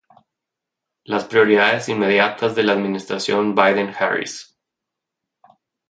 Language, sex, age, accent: Spanish, male, 30-39, México